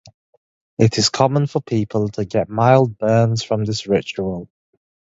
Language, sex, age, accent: English, male, 19-29, England English